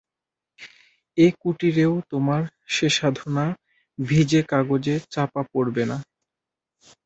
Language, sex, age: Bengali, male, 19-29